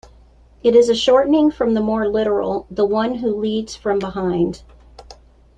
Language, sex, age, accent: English, female, 40-49, United States English